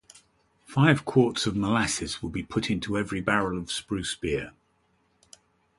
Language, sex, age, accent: English, male, 60-69, England English